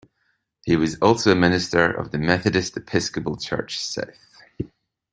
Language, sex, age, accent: English, male, 40-49, Scottish English